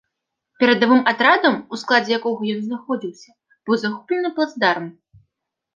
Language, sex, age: Belarusian, female, 19-29